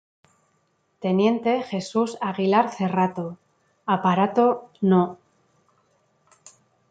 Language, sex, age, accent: Spanish, female, 40-49, España: Norte peninsular (Asturias, Castilla y León, Cantabria, País Vasco, Navarra, Aragón, La Rioja, Guadalajara, Cuenca)